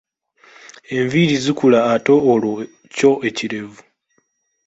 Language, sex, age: Ganda, male, 19-29